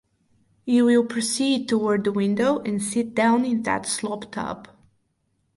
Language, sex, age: English, female, 19-29